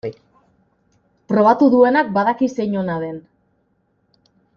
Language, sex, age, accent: Basque, female, 30-39, Mendebalekoa (Araba, Bizkaia, Gipuzkoako mendebaleko herri batzuk)